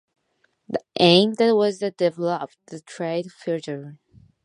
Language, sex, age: English, female, 19-29